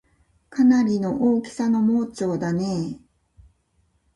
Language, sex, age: Japanese, female, 50-59